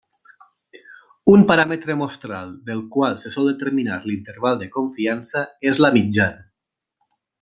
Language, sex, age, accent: Catalan, male, 19-29, valencià